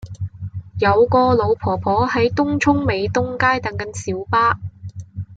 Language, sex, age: Cantonese, female, 19-29